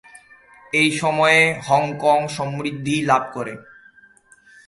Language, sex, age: Bengali, male, 19-29